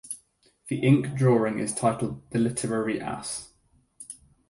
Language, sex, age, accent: English, male, 19-29, England English